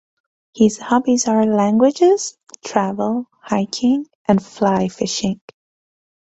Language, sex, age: English, female, 19-29